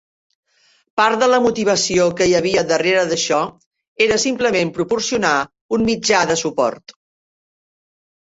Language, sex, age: Catalan, female, 60-69